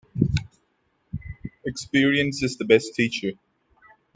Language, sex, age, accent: English, male, 19-29, Australian English